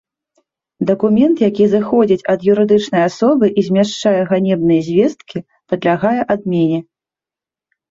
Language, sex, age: Belarusian, female, 30-39